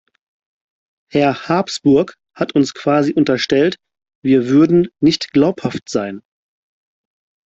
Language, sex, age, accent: German, male, 30-39, Deutschland Deutsch